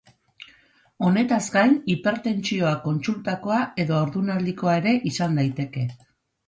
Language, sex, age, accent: Basque, female, 40-49, Mendebalekoa (Araba, Bizkaia, Gipuzkoako mendebaleko herri batzuk)